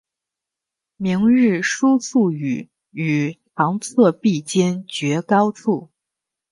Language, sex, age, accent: Chinese, male, 19-29, 出生地：北京市